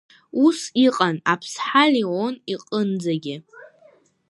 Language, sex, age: Abkhazian, female, under 19